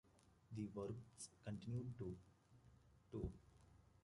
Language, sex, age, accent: English, male, 19-29, United States English